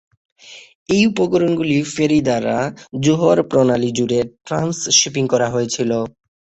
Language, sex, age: Bengali, male, 19-29